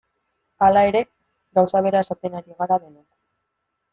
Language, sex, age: Basque, female, 19-29